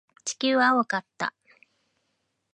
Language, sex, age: Japanese, female, 50-59